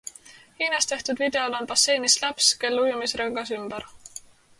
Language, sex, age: Estonian, female, 19-29